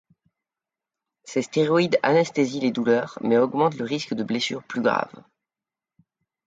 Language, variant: French, Français de métropole